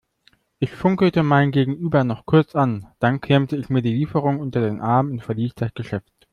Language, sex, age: German, male, 19-29